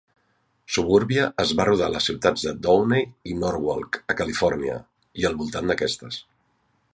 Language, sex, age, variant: Catalan, male, 50-59, Central